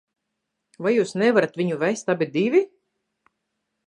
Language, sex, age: Latvian, female, 40-49